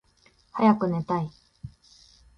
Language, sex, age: Japanese, female, 19-29